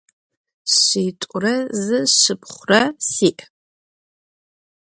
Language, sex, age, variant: Adyghe, female, 19-29, Адыгабзэ (Кирил, пстэумэ зэдыряе)